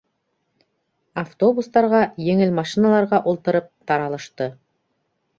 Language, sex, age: Bashkir, female, 30-39